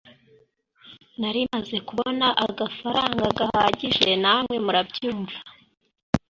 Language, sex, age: Kinyarwanda, male, under 19